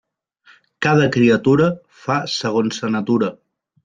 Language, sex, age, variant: Catalan, male, 30-39, Central